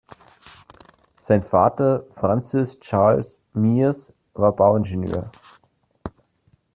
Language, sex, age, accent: German, male, 30-39, Deutschland Deutsch